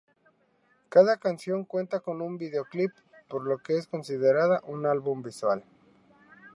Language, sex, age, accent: Spanish, male, 30-39, México